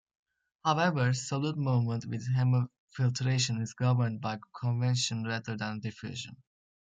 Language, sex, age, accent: English, male, under 19, United States English